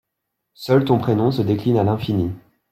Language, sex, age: French, male, 19-29